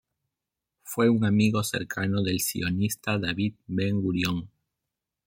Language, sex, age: Spanish, male, 30-39